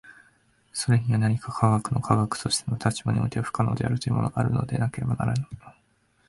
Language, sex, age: Japanese, male, 19-29